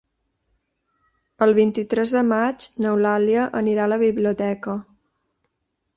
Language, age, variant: Catalan, 30-39, Balear